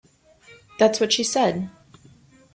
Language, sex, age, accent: English, female, 30-39, United States English